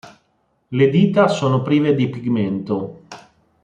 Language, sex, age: Italian, male, 40-49